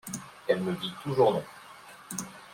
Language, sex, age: French, male, 30-39